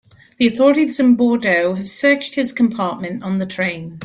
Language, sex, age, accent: English, female, 40-49, United States English